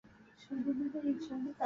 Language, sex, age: Bengali, female, 19-29